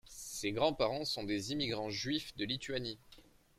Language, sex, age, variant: French, male, 30-39, Français de métropole